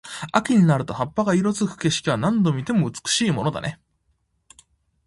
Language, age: Japanese, 19-29